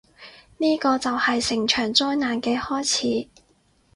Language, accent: Cantonese, 广州音